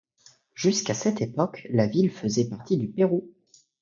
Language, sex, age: French, male, under 19